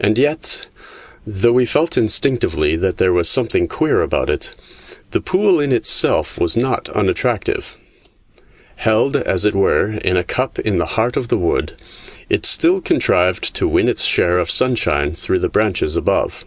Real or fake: real